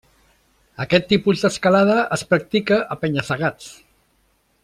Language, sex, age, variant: Catalan, male, 60-69, Central